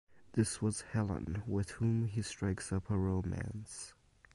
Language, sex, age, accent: English, male, under 19, Canadian English